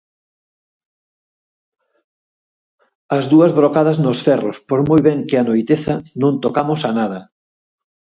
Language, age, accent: Galician, 60-69, Atlántico (seseo e gheada)